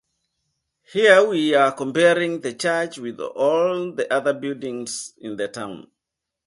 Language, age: English, 50-59